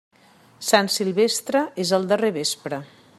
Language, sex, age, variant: Catalan, female, 40-49, Central